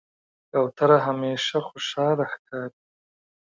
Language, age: Pashto, 30-39